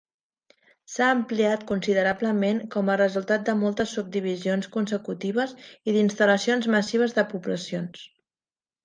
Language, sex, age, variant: Catalan, female, 30-39, Central